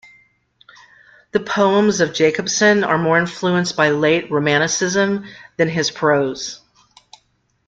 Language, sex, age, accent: English, female, 50-59, United States English